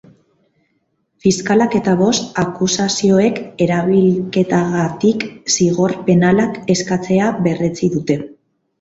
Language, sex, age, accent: Basque, female, 30-39, Mendebalekoa (Araba, Bizkaia, Gipuzkoako mendebaleko herri batzuk)